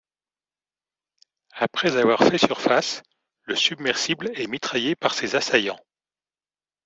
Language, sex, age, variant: French, male, 50-59, Français de métropole